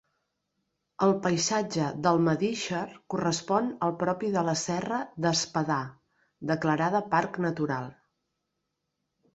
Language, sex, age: Catalan, female, 40-49